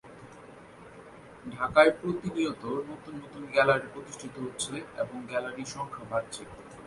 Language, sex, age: Bengali, male, 19-29